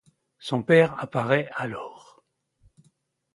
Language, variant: French, Français de métropole